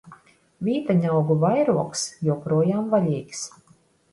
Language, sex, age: Latvian, female, 50-59